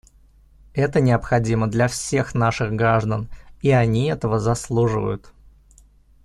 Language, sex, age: Russian, male, 30-39